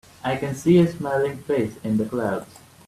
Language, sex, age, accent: English, male, 19-29, United States English